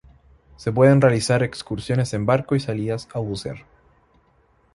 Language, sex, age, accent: Spanish, male, 19-29, Chileno: Chile, Cuyo